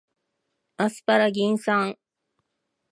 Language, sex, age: Japanese, female, 50-59